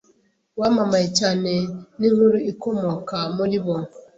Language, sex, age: Kinyarwanda, female, 19-29